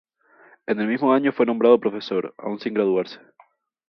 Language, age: Spanish, 19-29